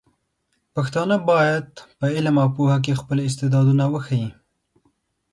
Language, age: Pashto, 19-29